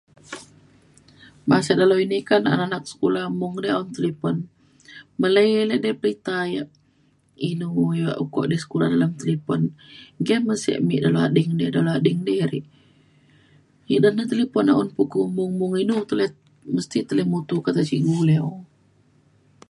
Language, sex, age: Mainstream Kenyah, female, 30-39